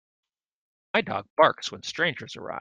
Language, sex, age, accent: English, male, 40-49, United States English